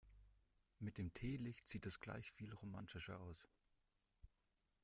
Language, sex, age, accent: German, male, 19-29, Deutschland Deutsch